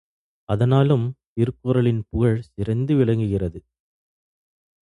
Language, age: Tamil, 40-49